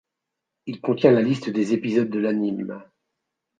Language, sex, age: French, male, 60-69